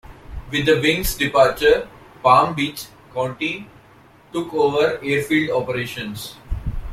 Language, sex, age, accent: English, male, 19-29, India and South Asia (India, Pakistan, Sri Lanka)